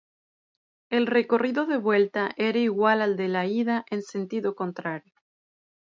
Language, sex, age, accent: Spanish, female, 30-39, México